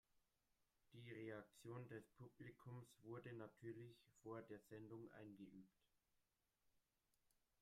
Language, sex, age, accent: German, male, 19-29, Deutschland Deutsch